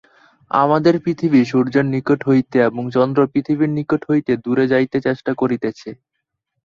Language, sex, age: Bengali, male, under 19